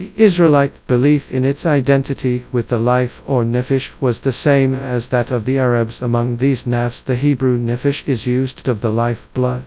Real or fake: fake